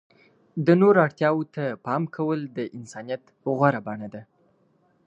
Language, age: Pashto, 19-29